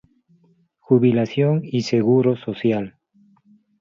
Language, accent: Spanish, Rioplatense: Argentina, Uruguay, este de Bolivia, Paraguay